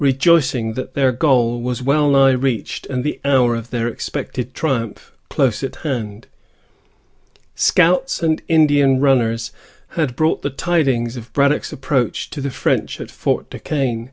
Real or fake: real